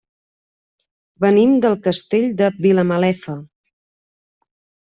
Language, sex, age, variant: Catalan, female, 40-49, Central